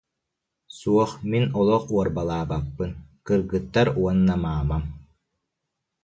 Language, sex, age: Yakut, male, 19-29